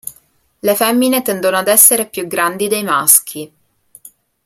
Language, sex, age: Italian, female, 19-29